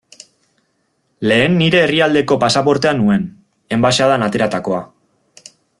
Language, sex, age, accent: Basque, male, 19-29, Erdialdekoa edo Nafarra (Gipuzkoa, Nafarroa)